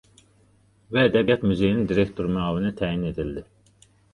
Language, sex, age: Azerbaijani, male, 30-39